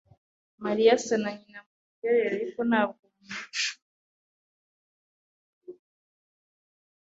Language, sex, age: Kinyarwanda, female, 19-29